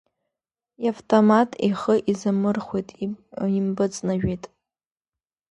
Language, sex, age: Abkhazian, female, under 19